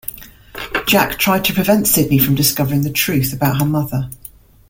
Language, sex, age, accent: English, female, 50-59, England English